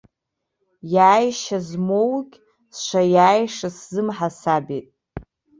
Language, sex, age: Abkhazian, female, 30-39